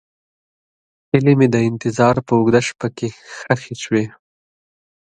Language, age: Pashto, 19-29